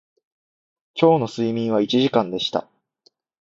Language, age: Japanese, 19-29